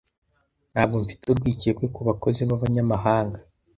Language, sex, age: Kinyarwanda, male, under 19